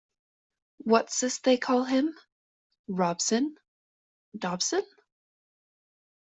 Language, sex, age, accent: English, female, 30-39, Canadian English